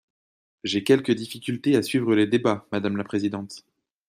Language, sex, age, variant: French, male, 19-29, Français de métropole